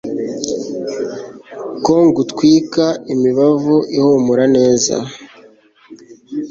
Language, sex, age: Kinyarwanda, male, 19-29